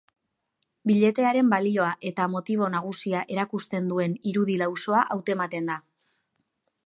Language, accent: Basque, Mendebalekoa (Araba, Bizkaia, Gipuzkoako mendebaleko herri batzuk)